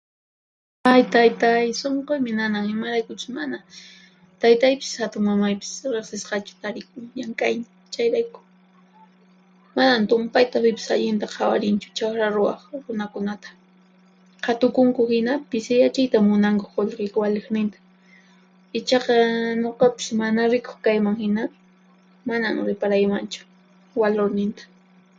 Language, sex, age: Puno Quechua, female, 19-29